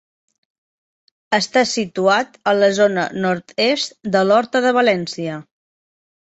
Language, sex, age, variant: Catalan, female, 30-39, Septentrional